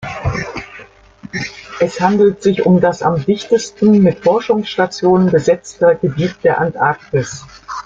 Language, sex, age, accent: German, female, 40-49, Deutschland Deutsch